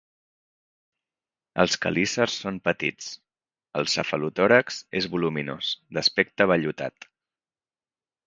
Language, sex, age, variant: Catalan, male, 30-39, Central